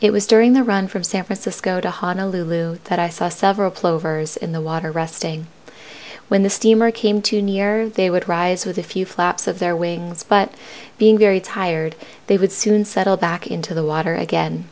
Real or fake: real